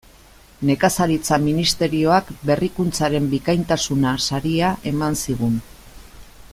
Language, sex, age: Basque, female, 50-59